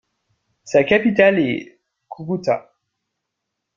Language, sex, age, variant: French, male, 19-29, Français de métropole